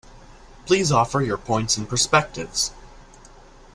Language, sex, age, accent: English, male, under 19, United States English